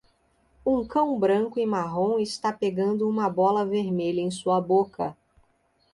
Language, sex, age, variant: Portuguese, female, 40-49, Portuguese (Brasil)